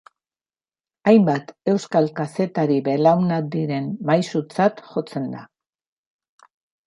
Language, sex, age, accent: Basque, female, 60-69, Erdialdekoa edo Nafarra (Gipuzkoa, Nafarroa)